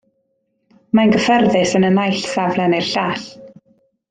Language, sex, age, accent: Welsh, female, 19-29, Y Deyrnas Unedig Cymraeg